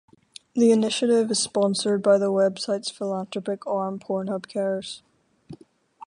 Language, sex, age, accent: English, female, 19-29, Irish English